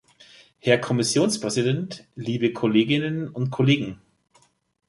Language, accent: German, Deutschland Deutsch